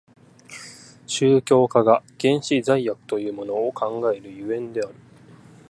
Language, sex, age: Japanese, male, under 19